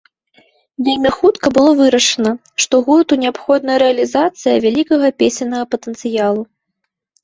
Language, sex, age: Belarusian, female, 19-29